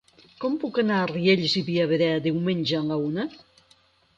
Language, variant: Catalan, Central